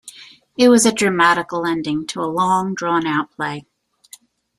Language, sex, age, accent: English, female, 40-49, United States English